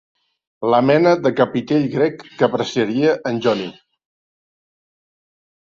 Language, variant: Catalan, Central